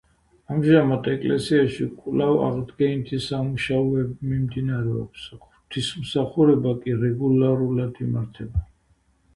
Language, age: Georgian, 60-69